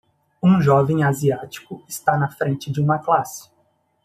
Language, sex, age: Portuguese, male, 30-39